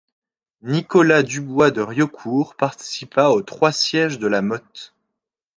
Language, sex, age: French, male, 19-29